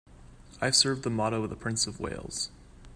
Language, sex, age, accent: English, male, under 19, United States English